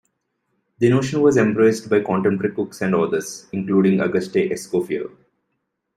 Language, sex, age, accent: English, male, 30-39, India and South Asia (India, Pakistan, Sri Lanka)